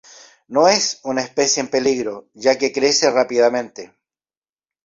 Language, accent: Spanish, Chileno: Chile, Cuyo